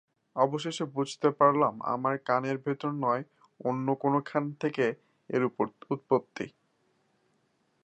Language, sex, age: Bengali, male, 19-29